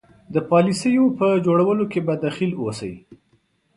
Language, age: Pashto, 30-39